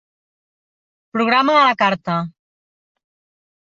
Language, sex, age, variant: Catalan, female, 50-59, Central